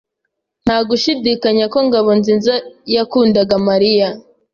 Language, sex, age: Kinyarwanda, female, 19-29